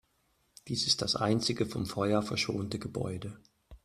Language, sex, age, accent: German, male, 40-49, Deutschland Deutsch